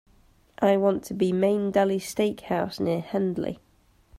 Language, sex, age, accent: English, female, 30-39, England English